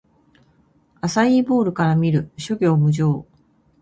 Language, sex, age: Japanese, female, 50-59